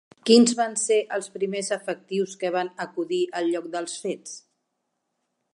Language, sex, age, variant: Catalan, female, 50-59, Central